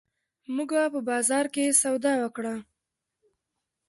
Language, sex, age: Pashto, female, 19-29